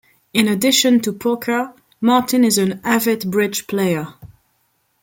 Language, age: English, 19-29